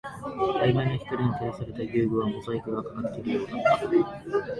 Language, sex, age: Japanese, male, 19-29